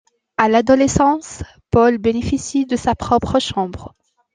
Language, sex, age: French, female, 30-39